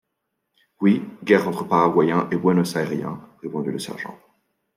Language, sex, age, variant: French, male, 19-29, Français de métropole